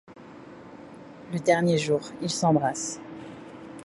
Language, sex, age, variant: French, female, 30-39, Français de métropole